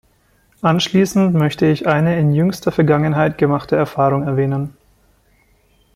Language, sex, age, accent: German, female, 19-29, Deutschland Deutsch